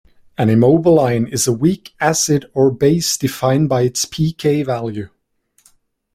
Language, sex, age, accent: English, male, 19-29, United States English